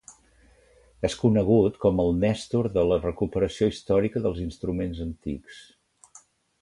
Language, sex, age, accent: Catalan, male, 60-69, Oriental